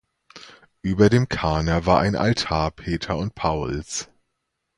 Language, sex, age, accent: German, male, 30-39, Deutschland Deutsch